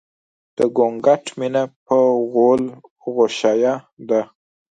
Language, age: Pashto, 19-29